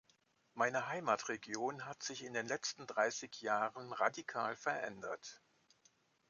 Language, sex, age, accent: German, male, 60-69, Deutschland Deutsch